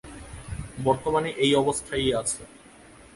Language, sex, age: Bengali, male, 19-29